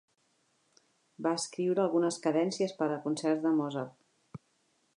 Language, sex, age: Catalan, female, 40-49